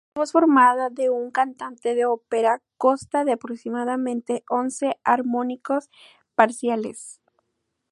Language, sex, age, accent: Spanish, female, under 19, México